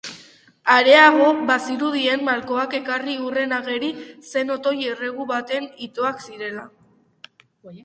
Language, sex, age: Basque, female, under 19